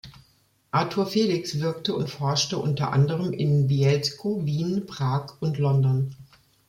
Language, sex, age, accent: German, female, 50-59, Deutschland Deutsch